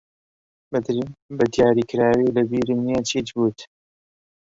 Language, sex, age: Central Kurdish, male, 30-39